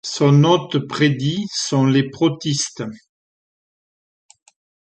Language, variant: French, Français de métropole